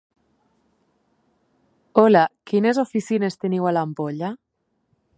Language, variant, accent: Catalan, Nord-Occidental, Lleidatà